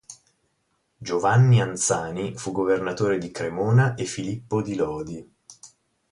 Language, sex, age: Italian, male, 30-39